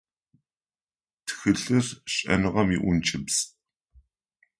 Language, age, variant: Adyghe, 50-59, Адыгабзэ (Кирил, пстэумэ зэдыряе)